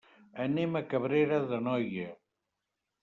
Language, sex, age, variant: Catalan, male, 60-69, Septentrional